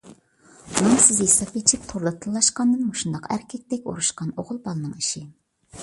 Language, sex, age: Uyghur, female, under 19